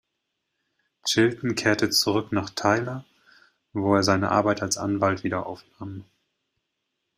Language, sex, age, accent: German, male, 30-39, Deutschland Deutsch